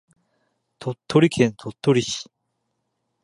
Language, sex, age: Japanese, male, 30-39